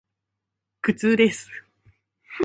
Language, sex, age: Japanese, female, 19-29